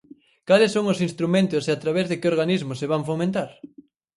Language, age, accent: Galician, 19-29, Atlántico (seseo e gheada)